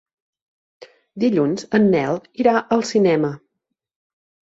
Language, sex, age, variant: Catalan, female, 30-39, Central